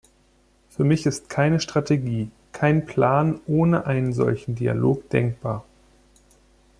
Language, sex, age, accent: German, male, 30-39, Deutschland Deutsch